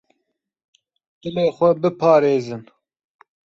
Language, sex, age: Kurdish, male, 30-39